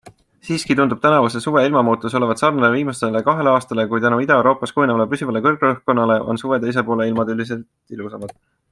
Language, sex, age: Estonian, male, 19-29